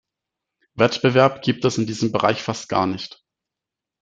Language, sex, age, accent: German, male, 19-29, Deutschland Deutsch